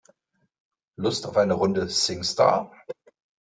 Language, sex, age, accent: German, male, 30-39, Deutschland Deutsch